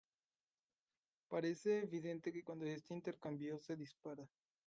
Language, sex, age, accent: Spanish, male, 19-29, México